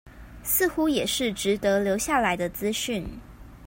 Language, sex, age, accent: Chinese, female, 19-29, 出生地：臺北市